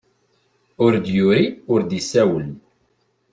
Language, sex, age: Kabyle, male, 30-39